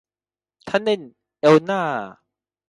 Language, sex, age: Thai, male, 19-29